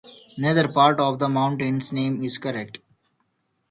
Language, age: English, under 19